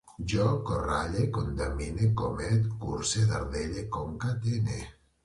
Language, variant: Catalan, Septentrional